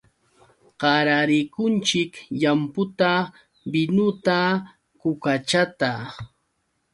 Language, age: Yauyos Quechua, 30-39